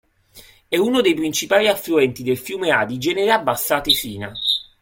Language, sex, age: Italian, male, 19-29